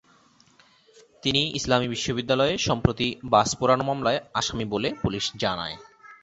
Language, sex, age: Bengali, male, 30-39